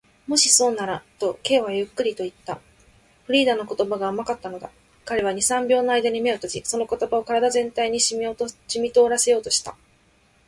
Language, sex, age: Japanese, female, 19-29